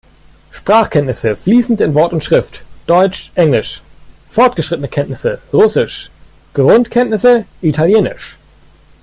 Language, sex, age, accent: German, male, 19-29, Deutschland Deutsch